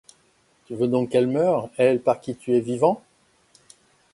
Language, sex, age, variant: French, male, 60-69, Français de métropole